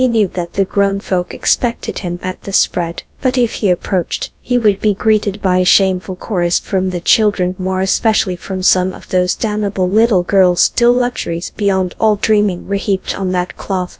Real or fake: fake